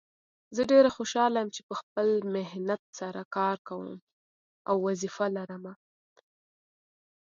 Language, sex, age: Pashto, female, under 19